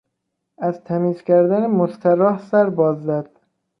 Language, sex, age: Persian, male, 19-29